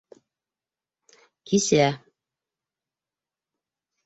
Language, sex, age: Bashkir, female, 60-69